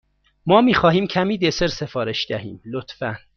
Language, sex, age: Persian, male, 30-39